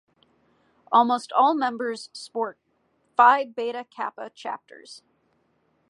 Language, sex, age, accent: English, female, 19-29, United States English